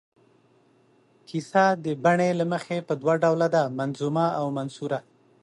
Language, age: Pashto, 30-39